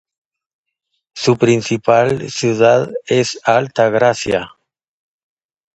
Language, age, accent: Spanish, 50-59, América central